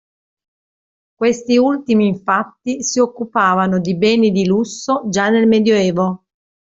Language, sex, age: Italian, female, 30-39